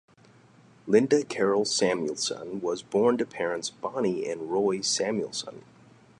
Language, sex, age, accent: English, male, 30-39, United States English